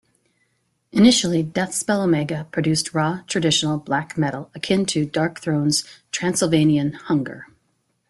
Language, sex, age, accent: English, female, 40-49, United States English